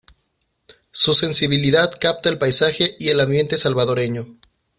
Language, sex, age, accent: Spanish, male, 30-39, México